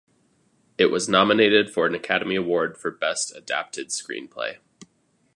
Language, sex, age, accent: English, male, 30-39, United States English